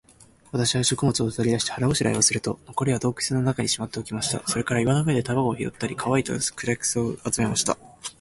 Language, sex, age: Japanese, male, 19-29